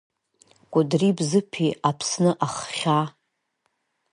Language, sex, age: Abkhazian, female, 30-39